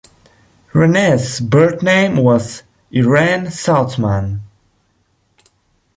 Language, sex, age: English, male, 19-29